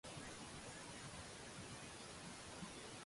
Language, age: Cantonese, 19-29